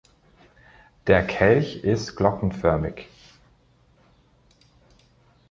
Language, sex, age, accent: German, male, 30-39, Österreichisches Deutsch